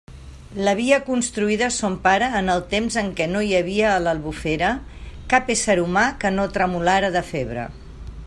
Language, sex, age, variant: Catalan, female, 50-59, Central